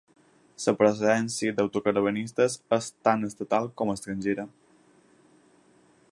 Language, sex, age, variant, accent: Catalan, male, 19-29, Balear, mallorquí